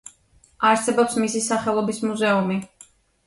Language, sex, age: Georgian, female, 19-29